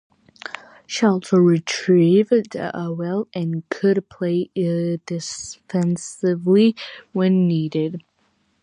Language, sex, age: English, female, under 19